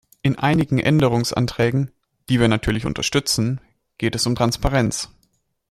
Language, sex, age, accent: German, male, 19-29, Deutschland Deutsch